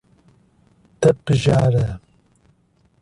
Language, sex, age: Portuguese, male, 40-49